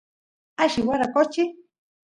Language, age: Santiago del Estero Quichua, 30-39